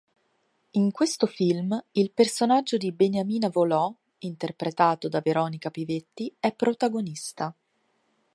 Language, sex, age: Italian, female, 19-29